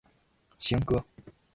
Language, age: Chinese, 30-39